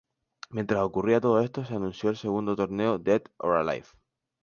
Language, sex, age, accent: Spanish, male, 19-29, España: Islas Canarias